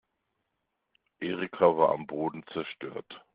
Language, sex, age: German, male, 40-49